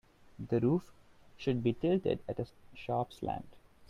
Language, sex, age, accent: English, male, 19-29, India and South Asia (India, Pakistan, Sri Lanka)